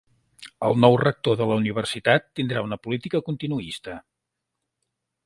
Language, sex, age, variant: Catalan, male, 50-59, Central